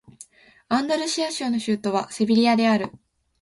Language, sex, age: Japanese, female, 19-29